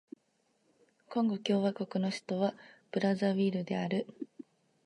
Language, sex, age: Japanese, female, 19-29